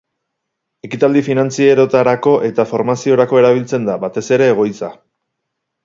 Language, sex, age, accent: Basque, male, 30-39, Erdialdekoa edo Nafarra (Gipuzkoa, Nafarroa)